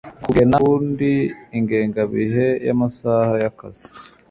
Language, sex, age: Kinyarwanda, male, under 19